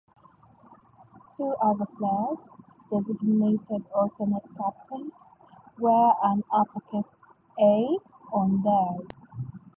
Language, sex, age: English, female, 19-29